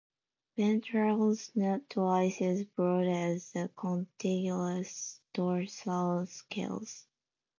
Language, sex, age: English, female, 19-29